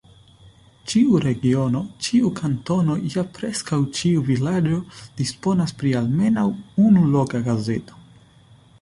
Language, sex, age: Esperanto, male, 19-29